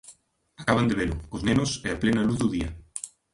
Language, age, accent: Galician, 19-29, Central (gheada)